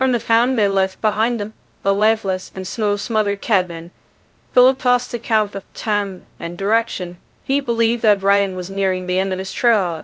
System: TTS, VITS